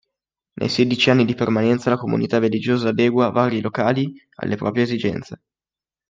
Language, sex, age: Italian, male, under 19